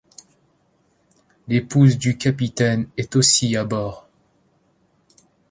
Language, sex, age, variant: French, male, 30-39, Français de métropole